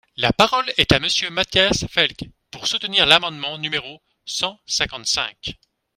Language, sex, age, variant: French, male, 40-49, Français de métropole